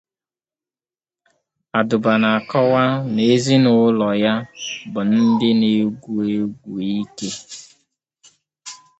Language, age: Igbo, 19-29